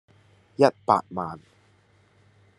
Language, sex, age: Cantonese, male, under 19